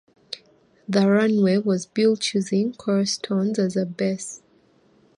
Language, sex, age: English, female, 19-29